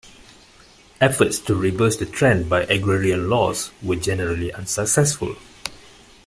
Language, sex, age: English, male, 40-49